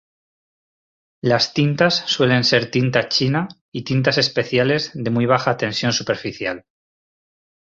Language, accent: Spanish, España: Norte peninsular (Asturias, Castilla y León, Cantabria, País Vasco, Navarra, Aragón, La Rioja, Guadalajara, Cuenca)